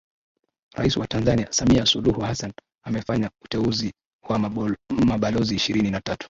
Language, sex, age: Swahili, male, 19-29